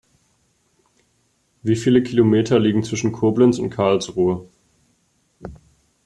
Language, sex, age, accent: German, male, 19-29, Deutschland Deutsch